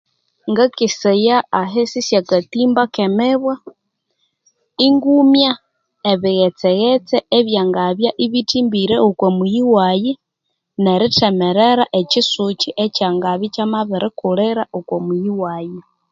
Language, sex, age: Konzo, female, 30-39